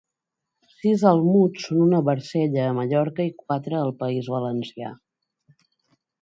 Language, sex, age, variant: Catalan, female, 50-59, Balear